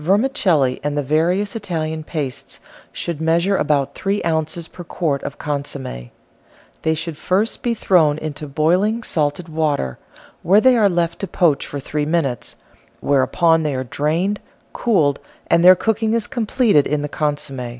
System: none